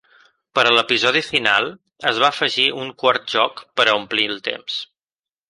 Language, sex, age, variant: Catalan, male, 30-39, Balear